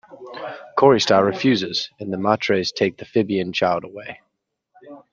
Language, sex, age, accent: English, male, 19-29, United States English